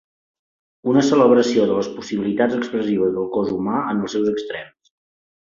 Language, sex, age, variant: Catalan, male, 30-39, Central